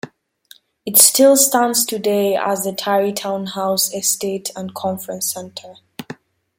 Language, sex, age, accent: English, female, 19-29, England English